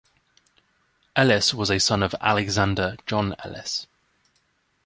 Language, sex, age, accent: English, male, 19-29, England English